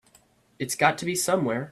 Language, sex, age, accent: English, female, under 19, United States English